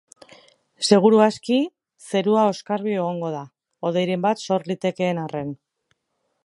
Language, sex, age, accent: Basque, female, 40-49, Erdialdekoa edo Nafarra (Gipuzkoa, Nafarroa)